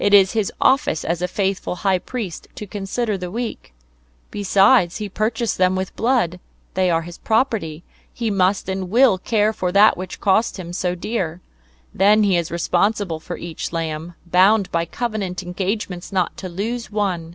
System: none